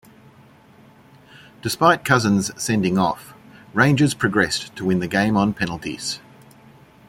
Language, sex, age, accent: English, male, 50-59, Australian English